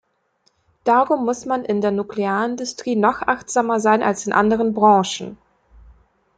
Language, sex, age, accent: German, female, 19-29, Deutschland Deutsch